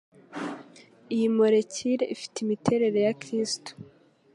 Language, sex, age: Kinyarwanda, female, 19-29